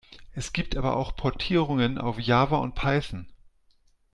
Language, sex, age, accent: German, male, 40-49, Deutschland Deutsch